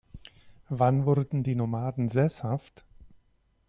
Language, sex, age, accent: German, male, 50-59, Deutschland Deutsch